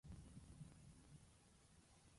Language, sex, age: English, female, 19-29